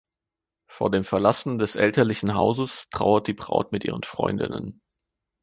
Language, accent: German, Deutschland Deutsch